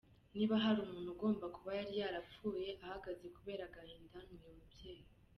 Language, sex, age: Kinyarwanda, female, under 19